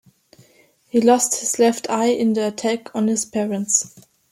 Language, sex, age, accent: English, female, 19-29, England English